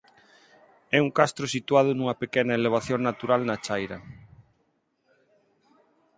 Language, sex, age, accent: Galician, male, 40-49, Neofalante